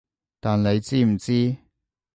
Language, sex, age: Cantonese, male, 30-39